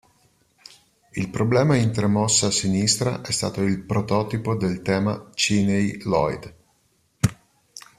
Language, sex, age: Italian, male, 50-59